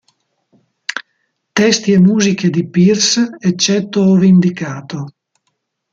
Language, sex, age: Italian, male, 60-69